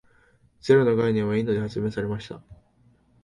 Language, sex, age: Japanese, male, 19-29